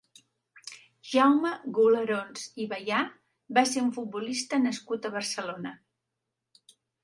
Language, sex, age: Catalan, female, 60-69